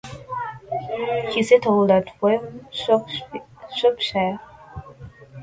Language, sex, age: English, female, 19-29